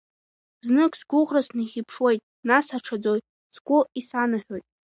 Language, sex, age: Abkhazian, female, 19-29